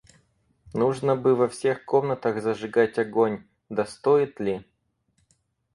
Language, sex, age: Russian, male, 19-29